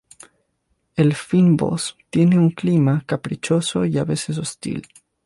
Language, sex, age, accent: Spanish, male, 19-29, Andino-Pacífico: Colombia, Perú, Ecuador, oeste de Bolivia y Venezuela andina